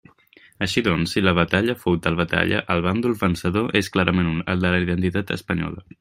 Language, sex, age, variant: Catalan, male, 19-29, Central